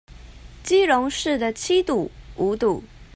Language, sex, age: Chinese, female, 30-39